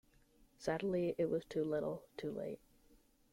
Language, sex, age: English, male, 19-29